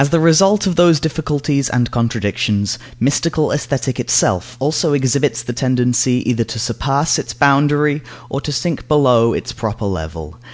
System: none